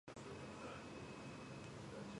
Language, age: Georgian, 19-29